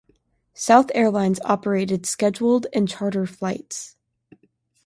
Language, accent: English, United States English